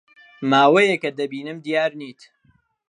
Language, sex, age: Central Kurdish, male, 19-29